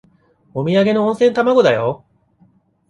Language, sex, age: Japanese, male, 40-49